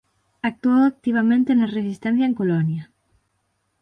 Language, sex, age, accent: Galician, female, 19-29, Atlántico (seseo e gheada)